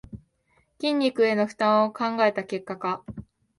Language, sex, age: Japanese, female, 19-29